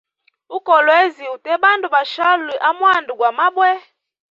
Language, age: Hemba, 30-39